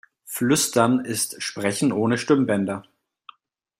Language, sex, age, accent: German, male, 30-39, Deutschland Deutsch